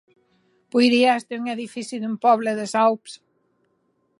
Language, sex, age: Occitan, female, 50-59